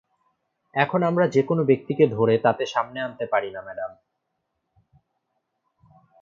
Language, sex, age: Bengali, male, 19-29